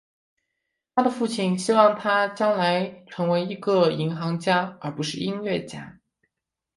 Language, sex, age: Chinese, female, 19-29